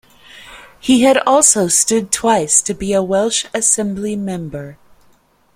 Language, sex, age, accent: English, female, 40-49, United States English